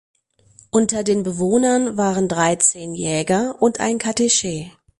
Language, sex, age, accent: German, female, 30-39, Deutschland Deutsch